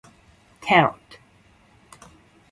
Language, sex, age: Japanese, female, 60-69